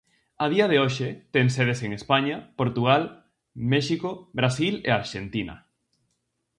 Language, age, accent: Galician, 19-29, Atlántico (seseo e gheada)